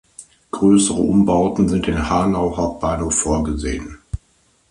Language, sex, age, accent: German, male, 60-69, Deutschland Deutsch